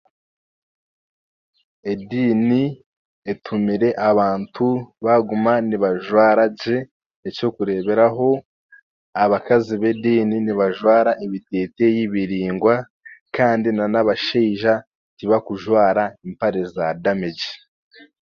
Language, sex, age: Chiga, male, 19-29